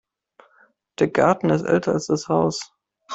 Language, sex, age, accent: German, male, 19-29, Deutschland Deutsch